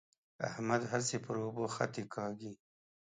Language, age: Pashto, 30-39